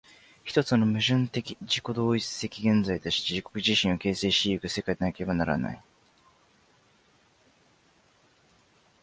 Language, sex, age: Japanese, male, 19-29